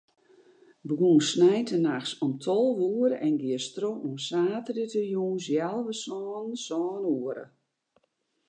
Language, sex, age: Western Frisian, female, 60-69